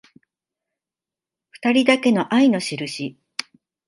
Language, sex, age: Japanese, female, 40-49